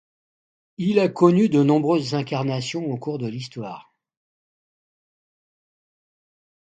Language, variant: French, Français de métropole